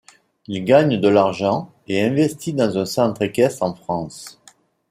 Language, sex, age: French, male, 50-59